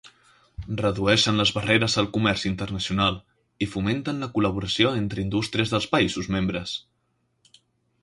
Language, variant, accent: Catalan, Central, central; valencià